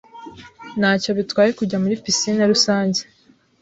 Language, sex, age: Kinyarwanda, female, 19-29